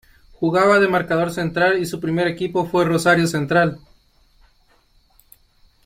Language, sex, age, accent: Spanish, male, 19-29, América central